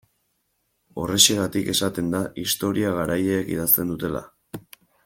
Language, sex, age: Basque, male, 19-29